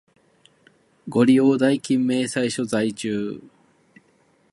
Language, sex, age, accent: Japanese, male, 30-39, 関西弁